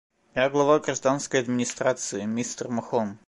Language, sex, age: Russian, male, 19-29